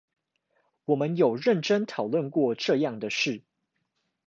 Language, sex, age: Chinese, male, 19-29